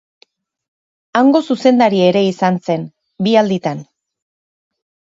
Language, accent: Basque, Erdialdekoa edo Nafarra (Gipuzkoa, Nafarroa)